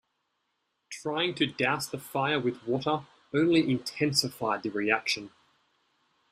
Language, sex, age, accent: English, male, 30-39, Australian English